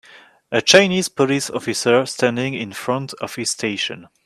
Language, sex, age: English, male, 19-29